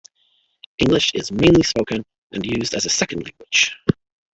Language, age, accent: English, 30-39, Canadian English